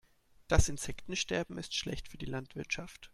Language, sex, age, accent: German, male, 19-29, Deutschland Deutsch